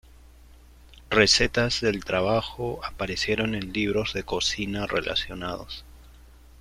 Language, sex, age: Spanish, male, 19-29